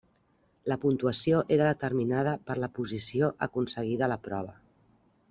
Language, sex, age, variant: Catalan, female, 50-59, Central